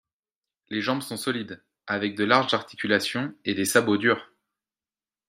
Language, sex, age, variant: French, male, 19-29, Français de métropole